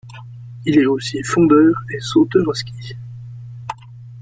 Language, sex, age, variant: French, male, 19-29, Français de métropole